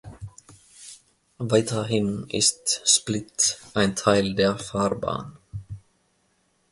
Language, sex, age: German, male, 30-39